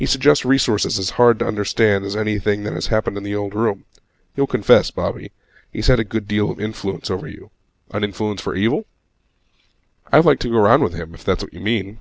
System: none